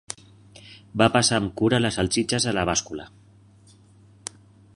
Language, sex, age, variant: Catalan, male, 40-49, Central